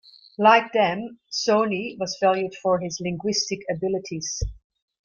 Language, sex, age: English, female, 50-59